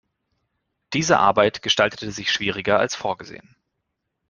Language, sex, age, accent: German, male, 30-39, Deutschland Deutsch